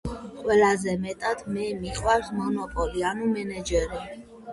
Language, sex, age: Georgian, female, under 19